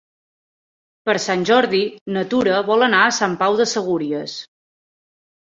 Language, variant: Catalan, Central